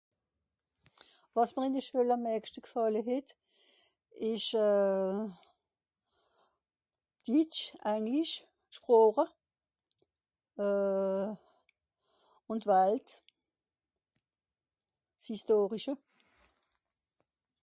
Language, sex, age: Swiss German, female, 60-69